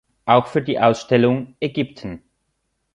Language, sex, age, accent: German, male, 19-29, Schweizerdeutsch